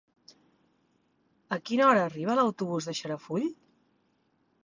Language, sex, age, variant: Catalan, female, 40-49, Central